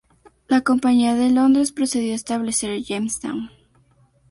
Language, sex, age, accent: Spanish, female, 19-29, México